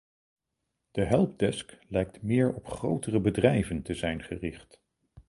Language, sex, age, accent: Dutch, male, 60-69, Nederlands Nederlands